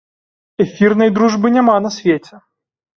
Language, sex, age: Belarusian, male, 19-29